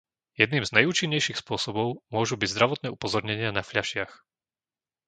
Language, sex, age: Slovak, male, 30-39